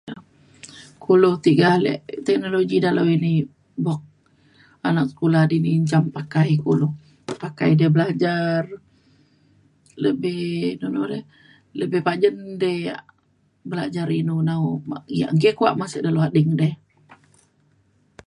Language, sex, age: Mainstream Kenyah, female, 30-39